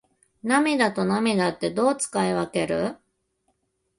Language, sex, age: Japanese, female, 30-39